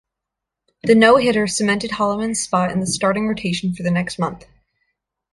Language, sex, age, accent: English, female, 19-29, United States English